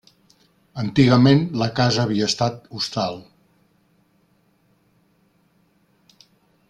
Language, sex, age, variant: Catalan, male, 60-69, Central